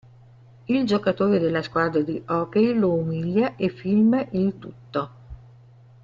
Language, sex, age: Italian, female, 70-79